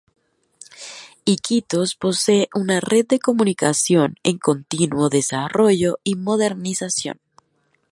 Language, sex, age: Spanish, female, 30-39